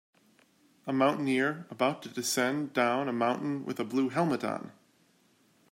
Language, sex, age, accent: English, male, 30-39, United States English